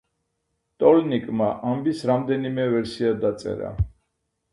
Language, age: Georgian, 60-69